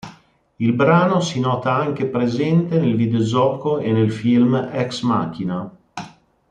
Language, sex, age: Italian, male, 40-49